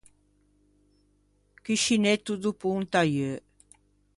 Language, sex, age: Ligurian, female, 60-69